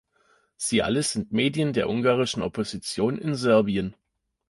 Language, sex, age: German, male, 30-39